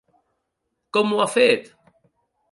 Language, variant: Catalan, Central